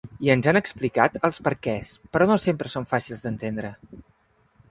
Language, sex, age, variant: Catalan, male, 30-39, Central